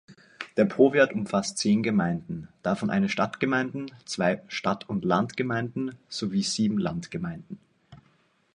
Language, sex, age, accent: German, male, 19-29, Österreichisches Deutsch